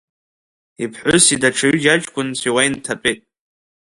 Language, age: Abkhazian, under 19